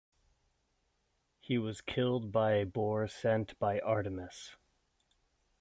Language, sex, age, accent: English, male, 30-39, United States English